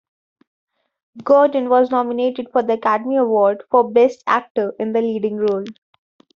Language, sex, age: English, female, 19-29